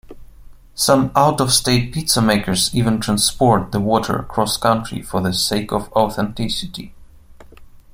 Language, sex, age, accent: English, male, 19-29, United States English